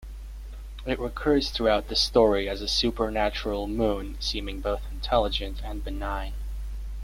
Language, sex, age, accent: English, male, under 19, Canadian English